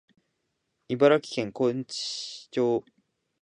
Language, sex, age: Japanese, male, 19-29